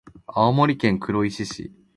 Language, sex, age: Japanese, male, 19-29